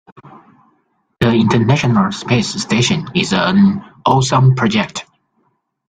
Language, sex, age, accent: English, male, 30-39, Hong Kong English